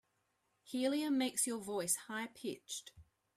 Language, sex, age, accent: English, female, 40-49, Australian English